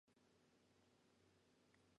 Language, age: English, 19-29